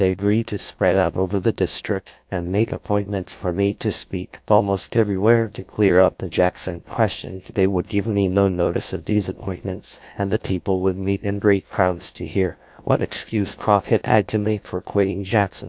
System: TTS, GlowTTS